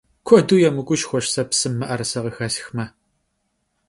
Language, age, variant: Kabardian, 40-49, Адыгэбзэ (Къэбэрдей, Кирил, псоми зэдай)